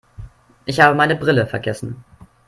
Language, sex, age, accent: German, male, under 19, Deutschland Deutsch